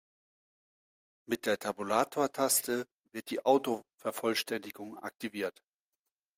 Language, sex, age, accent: German, male, 30-39, Deutschland Deutsch